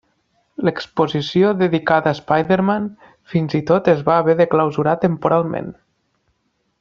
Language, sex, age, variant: Catalan, male, 19-29, Nord-Occidental